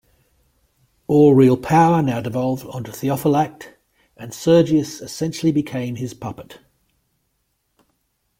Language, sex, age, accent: English, male, 50-59, Australian English